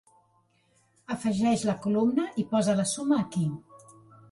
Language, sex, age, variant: Catalan, female, 40-49, Central